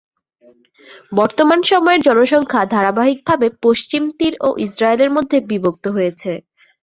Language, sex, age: Bengali, female, 19-29